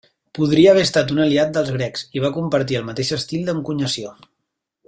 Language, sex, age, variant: Catalan, male, 30-39, Central